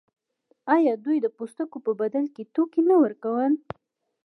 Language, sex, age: Pashto, female, 19-29